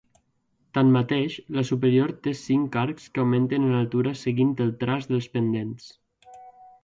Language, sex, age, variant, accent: Catalan, male, 19-29, Valencià central, valencià